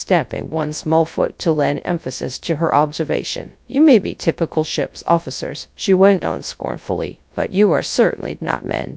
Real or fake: fake